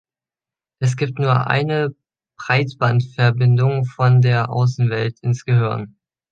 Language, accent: German, Deutschland Deutsch